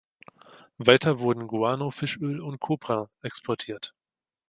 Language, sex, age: German, male, under 19